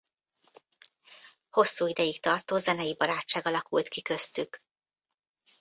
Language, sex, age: Hungarian, female, 50-59